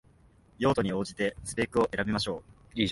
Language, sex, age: Japanese, male, 19-29